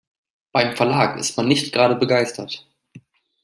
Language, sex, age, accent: German, male, 19-29, Deutschland Deutsch